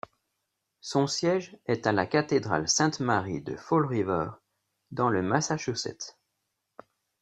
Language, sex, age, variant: French, male, 40-49, Français de métropole